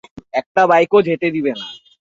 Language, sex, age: Bengali, male, under 19